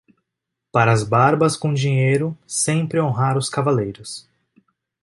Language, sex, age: Portuguese, male, 19-29